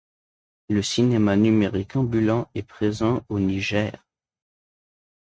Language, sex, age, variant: French, male, under 19, Français de métropole